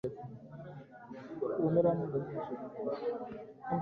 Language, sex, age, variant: Swahili, male, 30-39, Kiswahili cha Bara ya Kenya